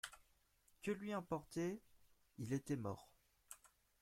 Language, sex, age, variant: French, male, under 19, Français de métropole